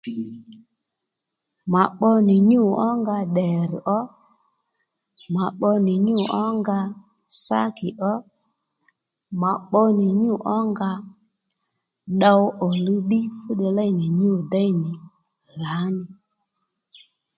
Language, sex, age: Lendu, female, 30-39